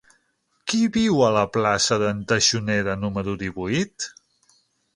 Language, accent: Catalan, central; septentrional